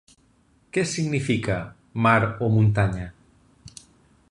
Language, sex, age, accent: Catalan, male, 40-49, valencià